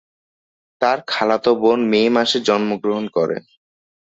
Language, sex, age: Bengali, male, under 19